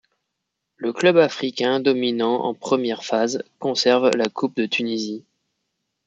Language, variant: French, Français de métropole